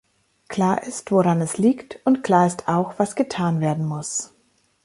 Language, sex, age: German, female, 30-39